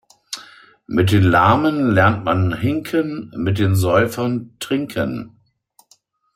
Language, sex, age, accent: German, male, 50-59, Deutschland Deutsch